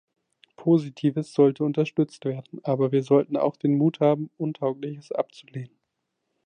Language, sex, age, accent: German, male, 19-29, Deutschland Deutsch